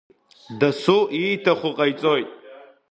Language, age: Abkhazian, under 19